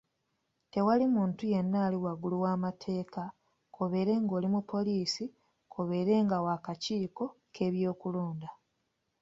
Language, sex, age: Ganda, female, 19-29